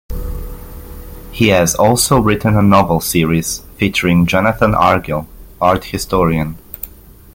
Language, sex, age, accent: English, male, 19-29, United States English